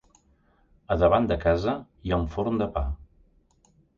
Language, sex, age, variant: Catalan, male, 50-59, Central